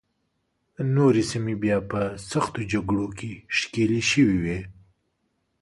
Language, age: Pashto, 30-39